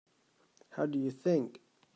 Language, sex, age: English, male, 19-29